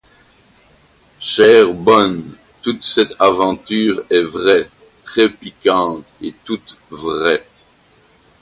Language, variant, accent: French, Français d'Europe, Français de Belgique